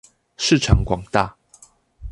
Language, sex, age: Chinese, male, 19-29